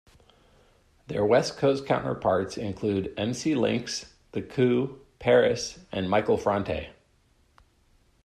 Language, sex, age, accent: English, male, 40-49, United States English